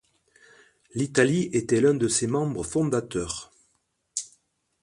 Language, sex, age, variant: French, male, 50-59, Français de métropole